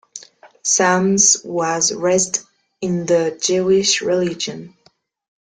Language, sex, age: English, female, under 19